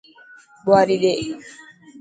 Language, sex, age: Dhatki, female, 19-29